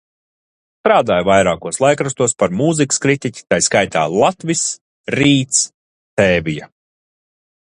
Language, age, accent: Latvian, 30-39, nav